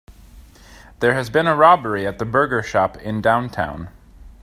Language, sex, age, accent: English, male, 30-39, United States English